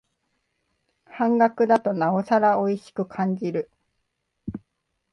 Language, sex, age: Japanese, female, 19-29